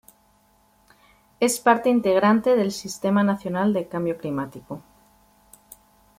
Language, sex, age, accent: Spanish, female, 30-39, España: Norte peninsular (Asturias, Castilla y León, Cantabria, País Vasco, Navarra, Aragón, La Rioja, Guadalajara, Cuenca)